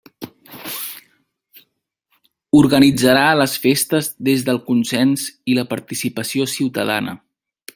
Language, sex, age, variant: Catalan, male, 40-49, Central